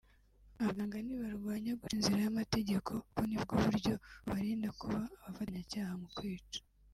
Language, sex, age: Kinyarwanda, female, 19-29